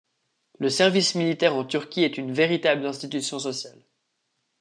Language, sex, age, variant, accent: French, male, under 19, Français d'Europe, Français de Suisse